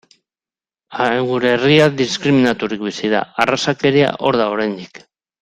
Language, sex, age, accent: Basque, male, 40-49, Mendebalekoa (Araba, Bizkaia, Gipuzkoako mendebaleko herri batzuk)